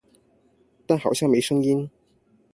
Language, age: Chinese, under 19